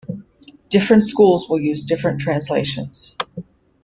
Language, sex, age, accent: English, female, 60-69, United States English